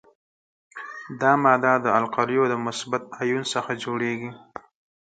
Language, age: Pashto, 30-39